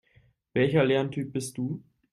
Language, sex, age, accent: German, male, 19-29, Deutschland Deutsch